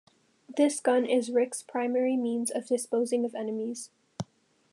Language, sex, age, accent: English, female, under 19, United States English